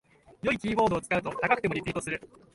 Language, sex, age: Japanese, male, 19-29